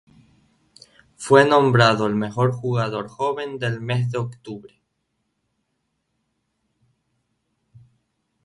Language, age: Spanish, 19-29